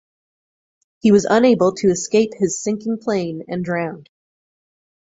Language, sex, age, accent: English, female, 40-49, United States English